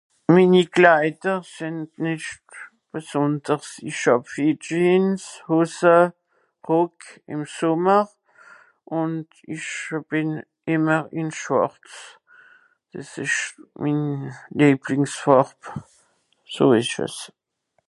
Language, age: Swiss German, 60-69